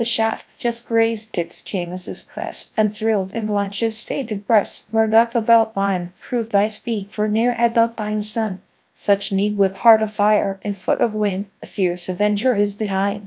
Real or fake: fake